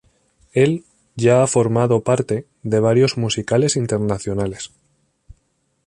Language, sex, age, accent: Spanish, male, 30-39, España: Norte peninsular (Asturias, Castilla y León, Cantabria, País Vasco, Navarra, Aragón, La Rioja, Guadalajara, Cuenca)